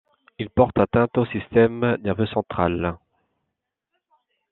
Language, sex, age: French, male, 30-39